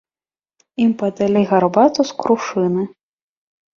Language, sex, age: Belarusian, female, 19-29